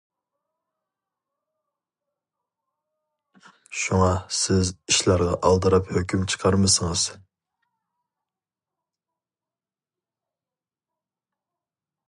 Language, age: Uyghur, 19-29